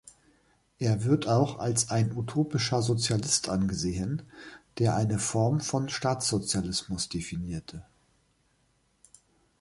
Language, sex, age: German, male, 40-49